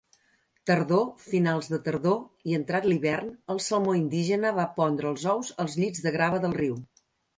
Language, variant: Catalan, Central